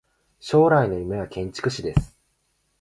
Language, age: Japanese, 19-29